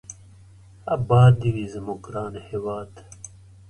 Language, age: Pashto, 60-69